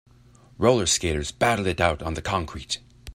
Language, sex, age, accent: English, male, 19-29, United States English